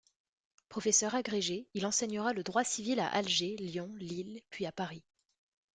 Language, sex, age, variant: French, female, 19-29, Français de métropole